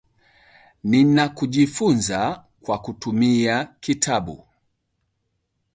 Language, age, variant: Swahili, 40-49, Kiswahili Sanifu (EA)